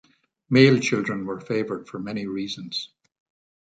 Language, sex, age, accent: English, male, 70-79, Irish English